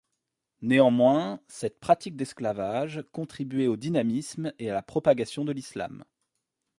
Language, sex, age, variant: French, male, 30-39, Français de métropole